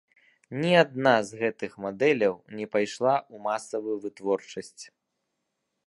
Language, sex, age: Belarusian, male, 19-29